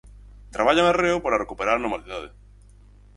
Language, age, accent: Galician, 19-29, Central (gheada)